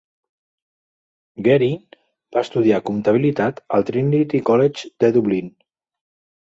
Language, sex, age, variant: Catalan, male, 40-49, Central